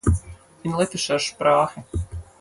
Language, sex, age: German, female, 50-59